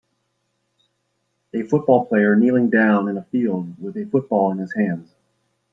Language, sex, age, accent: English, male, 40-49, United States English